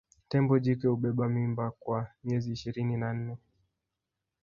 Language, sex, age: Swahili, male, 19-29